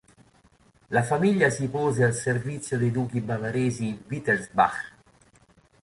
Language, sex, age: Italian, male, 50-59